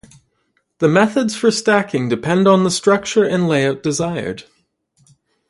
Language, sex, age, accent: English, male, 19-29, Canadian English